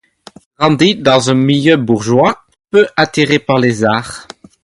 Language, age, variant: French, 19-29, Français d'Europe